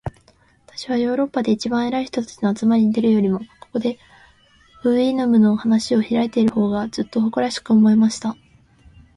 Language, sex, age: Japanese, female, 19-29